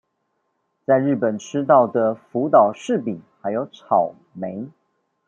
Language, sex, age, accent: Chinese, male, 40-49, 出生地：臺北市